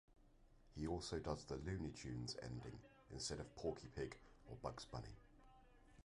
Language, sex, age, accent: English, male, 50-59, England English